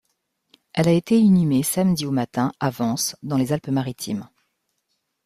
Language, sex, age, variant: French, female, 40-49, Français de métropole